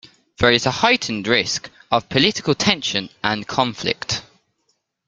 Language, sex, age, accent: English, male, under 19, England English